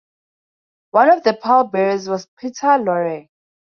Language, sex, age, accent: English, female, under 19, Southern African (South Africa, Zimbabwe, Namibia)